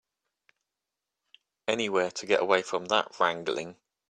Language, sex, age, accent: English, male, 19-29, England English